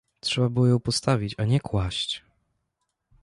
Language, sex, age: Polish, male, 19-29